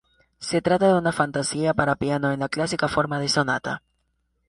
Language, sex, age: Spanish, male, under 19